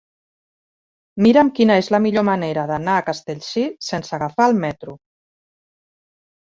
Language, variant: Catalan, Central